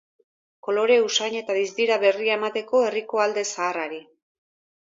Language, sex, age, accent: Basque, female, 50-59, Erdialdekoa edo Nafarra (Gipuzkoa, Nafarroa)